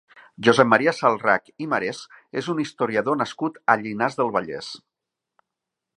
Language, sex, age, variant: Catalan, male, 40-49, Nord-Occidental